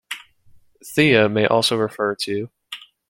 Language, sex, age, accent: English, male, 19-29, United States English